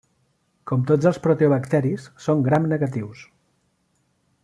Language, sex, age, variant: Catalan, male, 40-49, Central